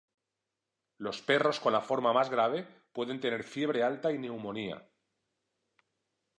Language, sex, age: Spanish, male, 40-49